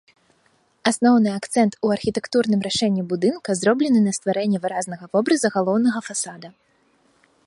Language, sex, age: Belarusian, female, 19-29